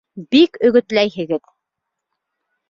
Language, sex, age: Bashkir, female, 30-39